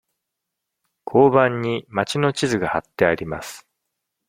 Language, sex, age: Japanese, male, 50-59